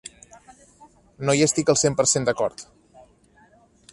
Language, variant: Catalan, Nord-Occidental